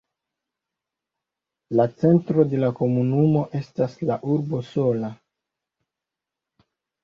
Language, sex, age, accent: Esperanto, male, 19-29, Internacia